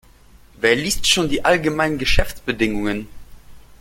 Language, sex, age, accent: German, male, 19-29, Russisch Deutsch